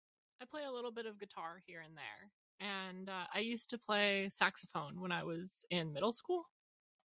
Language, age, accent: English, 19-29, United States English